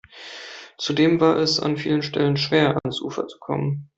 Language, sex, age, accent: German, male, 19-29, Deutschland Deutsch